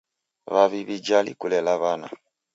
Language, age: Taita, 19-29